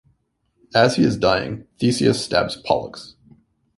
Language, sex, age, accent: English, male, 30-39, Canadian English